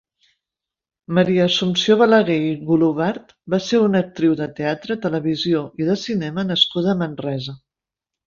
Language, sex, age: Catalan, female, 50-59